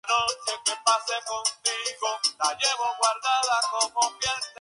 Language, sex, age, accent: Spanish, male, 19-29, México